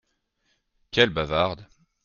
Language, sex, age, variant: French, male, 19-29, Français de métropole